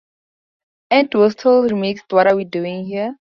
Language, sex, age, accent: English, female, under 19, Southern African (South Africa, Zimbabwe, Namibia)